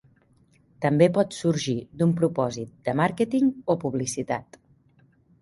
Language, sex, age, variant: Catalan, female, 30-39, Central